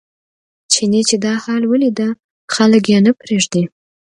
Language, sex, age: Pashto, female, 19-29